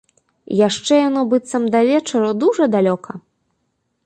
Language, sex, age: Belarusian, female, 19-29